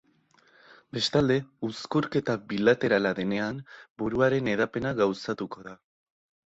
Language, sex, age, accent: Basque, male, 19-29, Mendebalekoa (Araba, Bizkaia, Gipuzkoako mendebaleko herri batzuk)